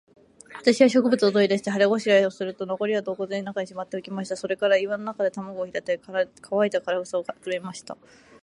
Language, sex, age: Japanese, female, 19-29